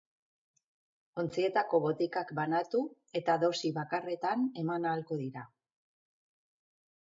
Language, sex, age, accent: Basque, female, 50-59, Mendebalekoa (Araba, Bizkaia, Gipuzkoako mendebaleko herri batzuk)